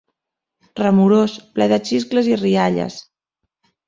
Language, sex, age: Catalan, female, 40-49